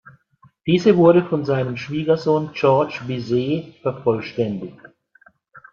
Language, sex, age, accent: German, male, 50-59, Deutschland Deutsch